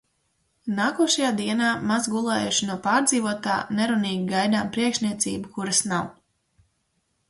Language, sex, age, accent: Latvian, female, 19-29, Vidus dialekts